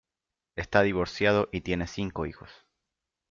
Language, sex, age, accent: Spanish, male, 19-29, Rioplatense: Argentina, Uruguay, este de Bolivia, Paraguay